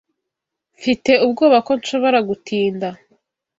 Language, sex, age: Kinyarwanda, female, 19-29